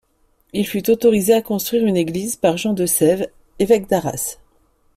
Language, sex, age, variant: French, female, 40-49, Français de métropole